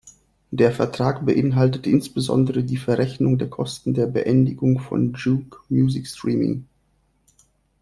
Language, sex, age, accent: German, male, 30-39, Russisch Deutsch